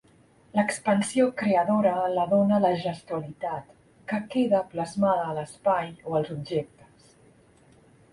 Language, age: Catalan, 40-49